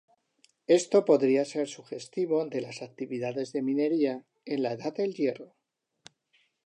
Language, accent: Spanish, España: Norte peninsular (Asturias, Castilla y León, Cantabria, País Vasco, Navarra, Aragón, La Rioja, Guadalajara, Cuenca)